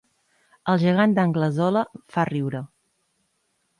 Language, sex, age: Catalan, male, 40-49